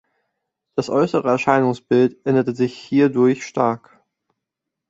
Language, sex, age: German, male, 19-29